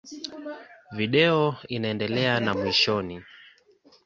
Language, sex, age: Swahili, male, 19-29